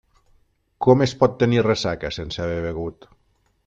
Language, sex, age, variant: Catalan, male, 40-49, Nord-Occidental